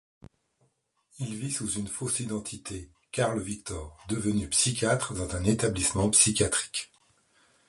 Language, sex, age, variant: French, male, 60-69, Français de métropole